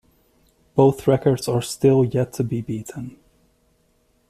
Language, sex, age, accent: English, male, 30-39, United States English